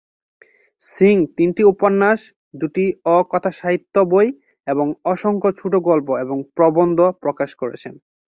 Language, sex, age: Bengali, male, 19-29